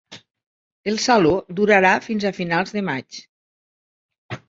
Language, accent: Catalan, Lleida